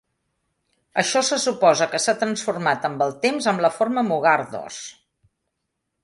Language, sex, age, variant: Catalan, female, 50-59, Central